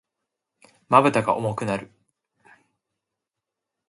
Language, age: Japanese, 19-29